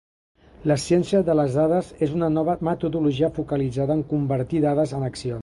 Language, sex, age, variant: Catalan, male, 50-59, Central